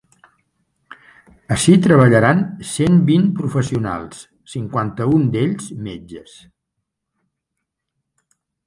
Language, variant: Catalan, Central